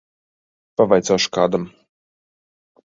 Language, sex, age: Latvian, male, 19-29